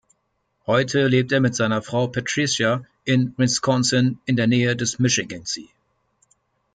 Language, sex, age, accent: German, male, 30-39, Deutschland Deutsch